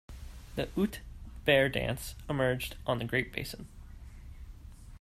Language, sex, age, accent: English, male, 19-29, United States English